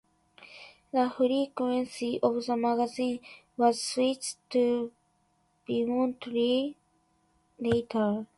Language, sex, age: English, female, 19-29